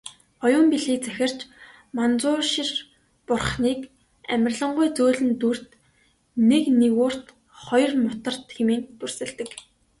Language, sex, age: Mongolian, female, 19-29